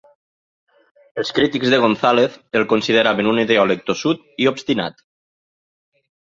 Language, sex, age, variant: Catalan, male, 50-59, Nord-Occidental